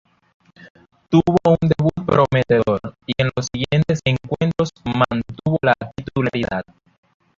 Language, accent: Spanish, Caribe: Cuba, Venezuela, Puerto Rico, República Dominicana, Panamá, Colombia caribeña, México caribeño, Costa del golfo de México